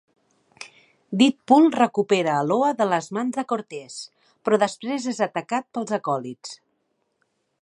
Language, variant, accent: Catalan, Central, central